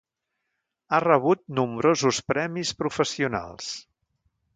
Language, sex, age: Catalan, male, 60-69